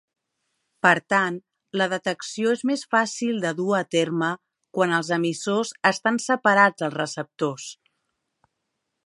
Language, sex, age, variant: Catalan, female, 40-49, Central